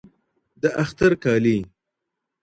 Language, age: Pashto, 30-39